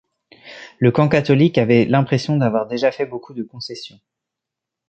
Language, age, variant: French, 19-29, Français de métropole